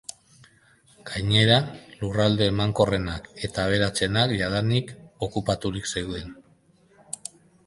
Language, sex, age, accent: Basque, male, 50-59, Mendebalekoa (Araba, Bizkaia, Gipuzkoako mendebaleko herri batzuk)